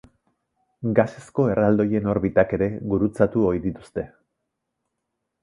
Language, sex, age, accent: Basque, male, 40-49, Erdialdekoa edo Nafarra (Gipuzkoa, Nafarroa)